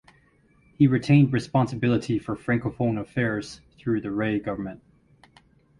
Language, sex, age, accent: English, male, 40-49, United States English